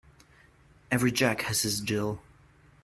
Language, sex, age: English, male, 19-29